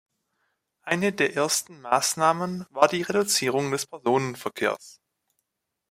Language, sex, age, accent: German, male, 19-29, Deutschland Deutsch